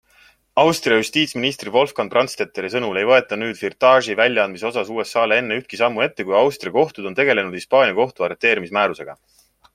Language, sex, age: Estonian, male, 30-39